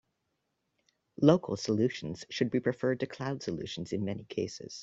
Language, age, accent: English, 30-39, Canadian English